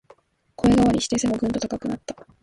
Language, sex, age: Japanese, female, 19-29